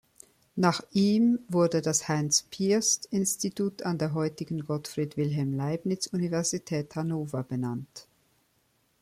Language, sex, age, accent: German, female, 50-59, Schweizerdeutsch